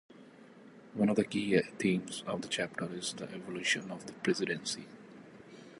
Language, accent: English, India and South Asia (India, Pakistan, Sri Lanka)